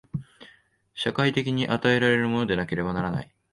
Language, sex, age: Japanese, male, 19-29